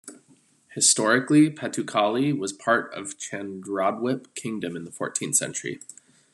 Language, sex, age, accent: English, male, 30-39, United States English